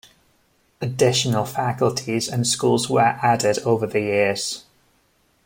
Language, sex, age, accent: English, male, 19-29, England English